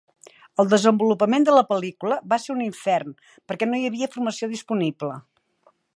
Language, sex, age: Catalan, female, 60-69